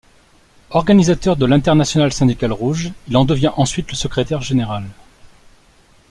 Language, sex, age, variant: French, male, 40-49, Français de métropole